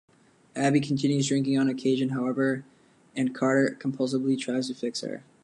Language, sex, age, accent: English, male, 19-29, United States English